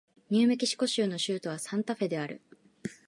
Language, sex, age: Japanese, female, 19-29